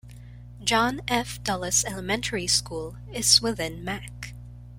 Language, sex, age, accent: English, female, 19-29, Filipino